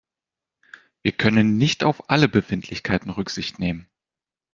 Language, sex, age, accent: German, male, 19-29, Deutschland Deutsch